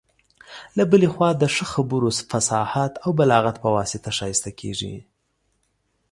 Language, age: Pashto, 30-39